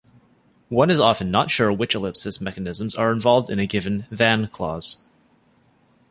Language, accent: English, United States English